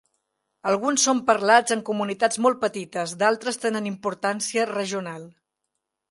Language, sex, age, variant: Catalan, female, 60-69, Central